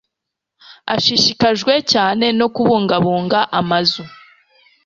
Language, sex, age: Kinyarwanda, female, 19-29